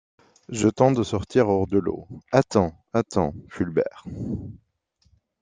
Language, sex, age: French, male, 30-39